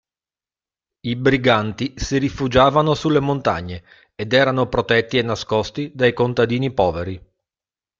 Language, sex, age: Italian, male, 50-59